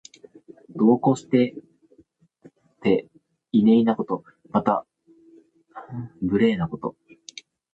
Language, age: Japanese, 19-29